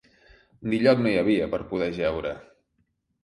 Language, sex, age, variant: Catalan, male, 50-59, Central